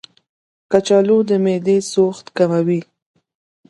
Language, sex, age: Pashto, female, 19-29